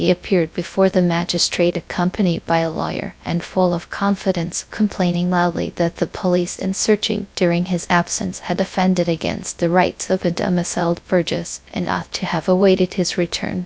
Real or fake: fake